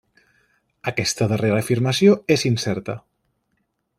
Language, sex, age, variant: Catalan, male, 19-29, Central